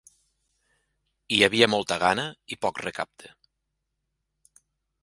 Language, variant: Catalan, Nord-Occidental